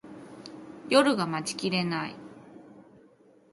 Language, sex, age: Japanese, female, 30-39